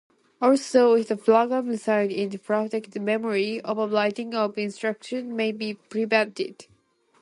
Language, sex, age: English, female, under 19